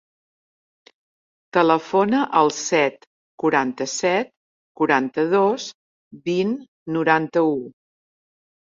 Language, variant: Catalan, Central